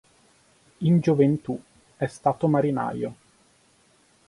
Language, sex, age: Italian, male, 30-39